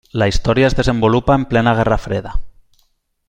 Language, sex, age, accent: Catalan, male, 19-29, valencià